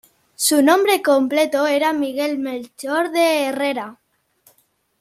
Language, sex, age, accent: Spanish, male, 40-49, España: Norte peninsular (Asturias, Castilla y León, Cantabria, País Vasco, Navarra, Aragón, La Rioja, Guadalajara, Cuenca)